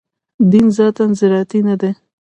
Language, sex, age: Pashto, female, 19-29